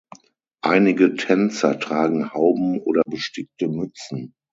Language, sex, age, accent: German, male, 50-59, Deutschland Deutsch